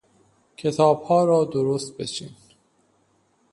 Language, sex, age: Persian, male, 30-39